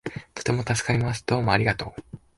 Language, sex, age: Japanese, male, under 19